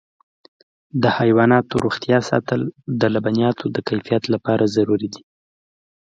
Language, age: Pashto, 19-29